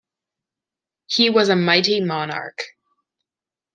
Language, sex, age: English, female, under 19